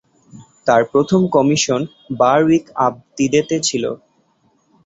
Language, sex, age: Bengali, male, 19-29